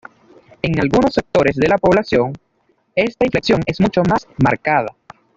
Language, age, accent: Spanish, 50-59, Caribe: Cuba, Venezuela, Puerto Rico, República Dominicana, Panamá, Colombia caribeña, México caribeño, Costa del golfo de México